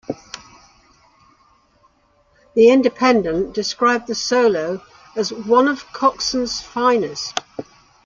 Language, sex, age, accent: English, female, 70-79, England English